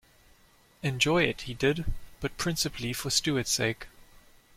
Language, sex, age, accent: English, male, 19-29, Southern African (South Africa, Zimbabwe, Namibia)